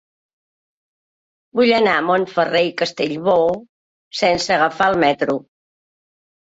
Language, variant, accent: Catalan, Central, Empordanès